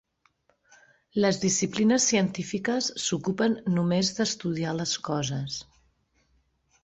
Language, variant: Catalan, Central